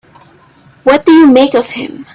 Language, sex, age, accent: English, female, 19-29, Filipino